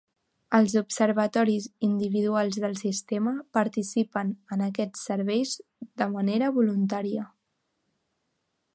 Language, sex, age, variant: Catalan, female, under 19, Central